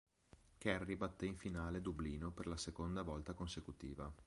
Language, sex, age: Italian, male, 30-39